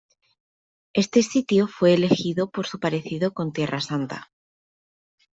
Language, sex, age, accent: Spanish, female, 19-29, España: Sur peninsular (Andalucia, Extremadura, Murcia)